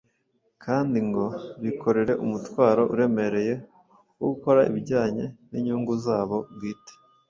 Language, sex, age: Kinyarwanda, male, 19-29